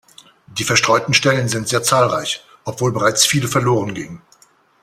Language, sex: German, male